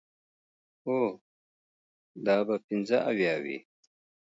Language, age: Pashto, 40-49